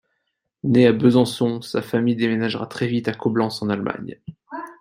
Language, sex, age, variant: French, male, 30-39, Français de métropole